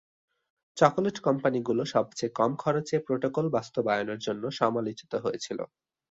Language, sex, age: Bengali, male, 19-29